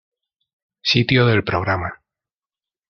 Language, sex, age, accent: Spanish, male, 30-39, España: Centro-Sur peninsular (Madrid, Toledo, Castilla-La Mancha)